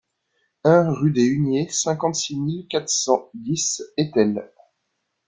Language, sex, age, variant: French, male, 30-39, Français de métropole